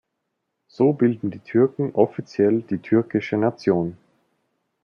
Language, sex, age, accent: German, male, 19-29, Österreichisches Deutsch